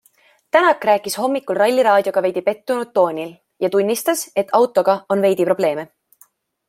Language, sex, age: Estonian, female, 19-29